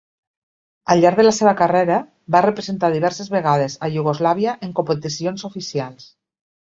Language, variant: Catalan, Nord-Occidental